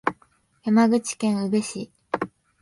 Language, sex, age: Japanese, female, 19-29